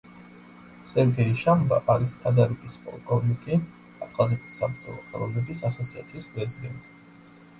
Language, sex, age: Georgian, male, 30-39